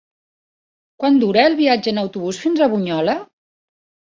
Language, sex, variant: Catalan, female, Nord-Occidental